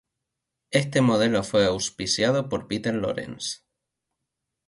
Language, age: Spanish, 19-29